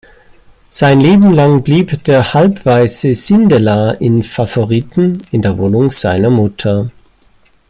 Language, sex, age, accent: German, male, 50-59, Deutschland Deutsch